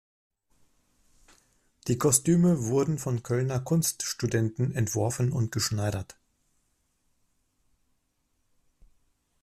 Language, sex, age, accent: German, male, 50-59, Deutschland Deutsch